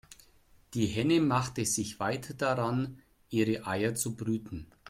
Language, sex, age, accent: German, male, 40-49, Deutschland Deutsch